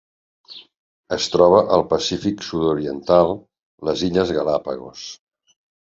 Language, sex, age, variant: Catalan, male, 60-69, Central